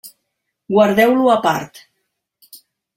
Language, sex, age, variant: Catalan, female, 60-69, Central